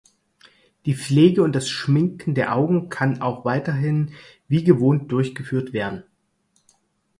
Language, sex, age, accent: German, male, 30-39, Deutschland Deutsch